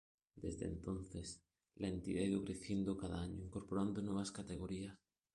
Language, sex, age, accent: Spanish, male, 40-49, España: Sur peninsular (Andalucia, Extremadura, Murcia)